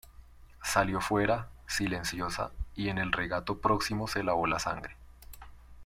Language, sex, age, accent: Spanish, male, 19-29, Andino-Pacífico: Colombia, Perú, Ecuador, oeste de Bolivia y Venezuela andina